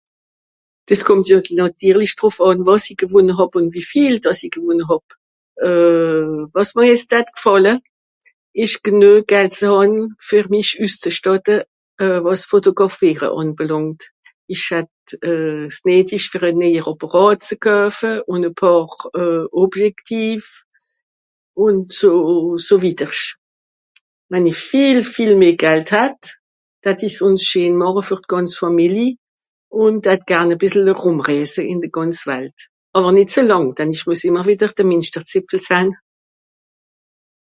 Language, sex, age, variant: Swiss German, female, 60-69, Nordniederàlemmànisch (Rishoffe, Zàwere, Bùsswìller, Hawenau, Brüemt, Stroossbùri, Molse, Dàmbàch, Schlettstàtt, Pfàlzbùri usw.)